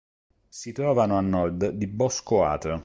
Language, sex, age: Italian, male, 30-39